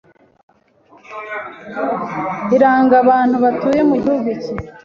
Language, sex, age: Kinyarwanda, female, 40-49